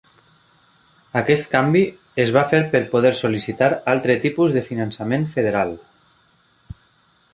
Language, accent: Catalan, valencià